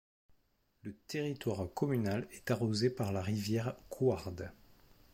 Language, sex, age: French, male, 40-49